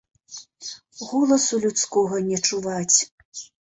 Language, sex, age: Belarusian, female, 50-59